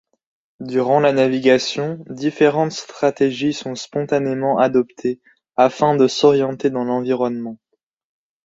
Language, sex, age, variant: French, male, 19-29, Français de métropole